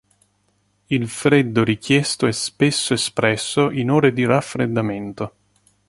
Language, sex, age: Italian, male, 30-39